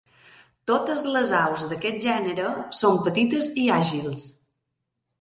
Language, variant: Catalan, Balear